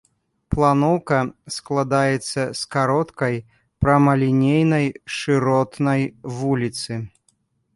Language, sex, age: Belarusian, male, 30-39